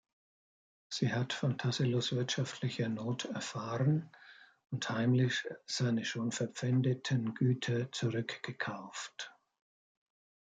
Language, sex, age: German, male, 70-79